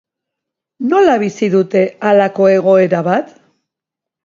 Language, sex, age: Basque, female, 60-69